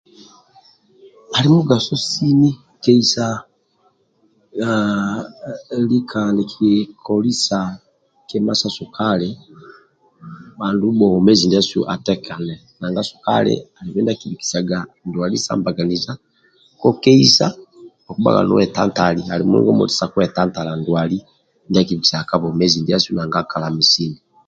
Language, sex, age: Amba (Uganda), male, 50-59